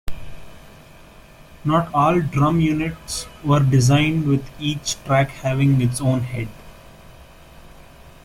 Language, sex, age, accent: English, male, 19-29, India and South Asia (India, Pakistan, Sri Lanka)